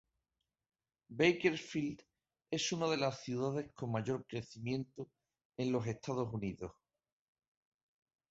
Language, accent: Spanish, España: Sur peninsular (Andalucia, Extremadura, Murcia)